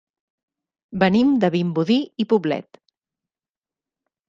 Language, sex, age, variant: Catalan, female, 40-49, Central